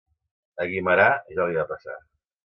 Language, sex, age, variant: Catalan, male, 60-69, Central